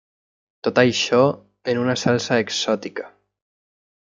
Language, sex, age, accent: Catalan, male, 19-29, valencià